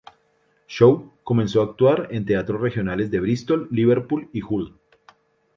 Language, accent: Spanish, Andino-Pacífico: Colombia, Perú, Ecuador, oeste de Bolivia y Venezuela andina